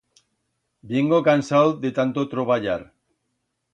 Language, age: Aragonese, 50-59